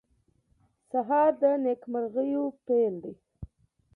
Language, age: Pashto, 19-29